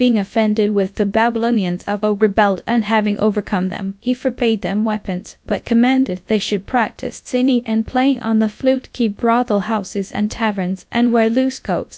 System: TTS, GradTTS